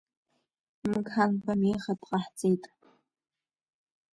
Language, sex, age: Abkhazian, female, under 19